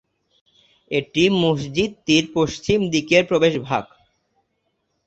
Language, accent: Bengali, Bengali